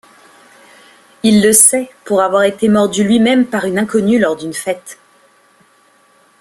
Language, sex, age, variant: French, female, 19-29, Français de métropole